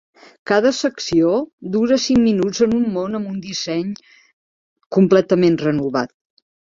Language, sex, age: Catalan, female, 50-59